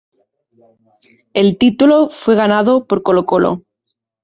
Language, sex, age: Spanish, female, 30-39